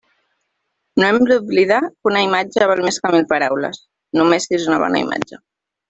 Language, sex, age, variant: Catalan, female, 19-29, Central